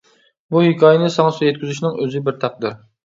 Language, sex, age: Uyghur, male, 30-39